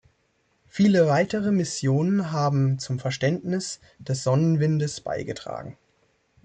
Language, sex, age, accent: German, male, 19-29, Deutschland Deutsch